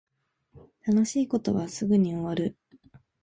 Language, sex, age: Japanese, female, 19-29